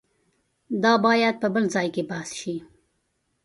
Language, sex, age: Pashto, female, 40-49